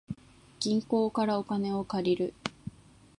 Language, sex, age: Japanese, female, 19-29